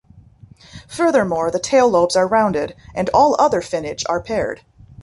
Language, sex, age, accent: English, female, 30-39, United States English